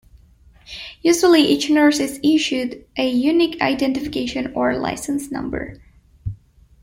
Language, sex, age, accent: English, female, 19-29, United States English